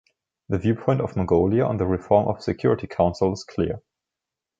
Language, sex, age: English, male, 19-29